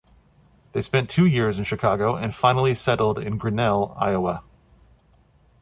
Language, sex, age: English, male, 40-49